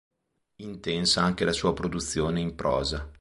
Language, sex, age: Italian, male, 40-49